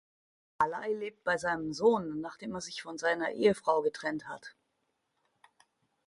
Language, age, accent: German, 40-49, Deutschland Deutsch